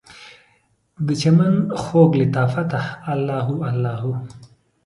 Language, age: Pashto, 30-39